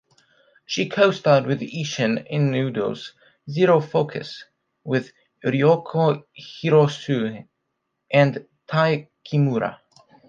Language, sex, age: English, male, under 19